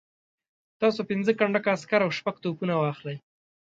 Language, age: Pashto, 19-29